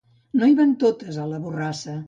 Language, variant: Catalan, Central